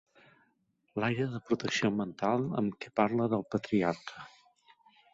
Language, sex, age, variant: Catalan, male, 60-69, Central